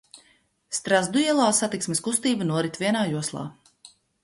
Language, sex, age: Latvian, female, 50-59